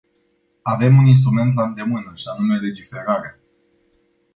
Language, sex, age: Romanian, male, 19-29